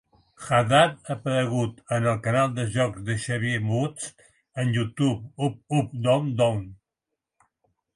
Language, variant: Catalan, Septentrional